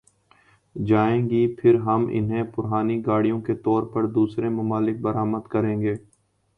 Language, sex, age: Urdu, male, 19-29